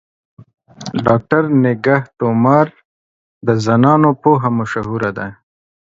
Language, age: Pashto, 30-39